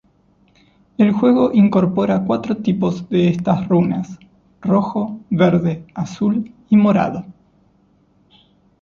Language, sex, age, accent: Spanish, male, 30-39, Rioplatense: Argentina, Uruguay, este de Bolivia, Paraguay